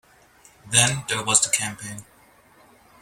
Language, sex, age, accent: English, male, 19-29, United States English